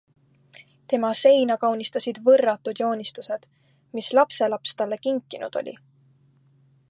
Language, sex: Estonian, female